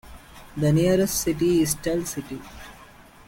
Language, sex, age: English, male, under 19